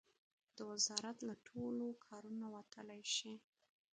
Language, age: Pashto, under 19